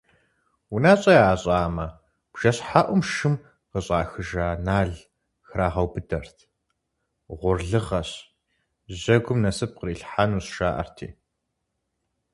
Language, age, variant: Kabardian, 19-29, Адыгэбзэ (Къэбэрдей, Кирил, псоми зэдай)